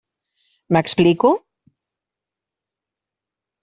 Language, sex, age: Catalan, female, 50-59